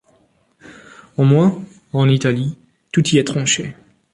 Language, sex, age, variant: French, male, 19-29, Français du nord de l'Afrique